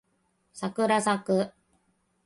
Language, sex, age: Japanese, female, 30-39